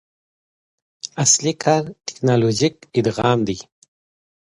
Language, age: Pashto, 30-39